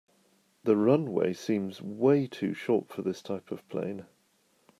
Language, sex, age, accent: English, male, 60-69, England English